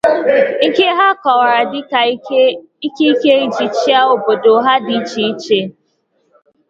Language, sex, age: Igbo, female, 19-29